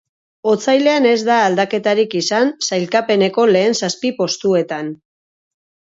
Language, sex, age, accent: Basque, female, 40-49, Mendebalekoa (Araba, Bizkaia, Gipuzkoako mendebaleko herri batzuk)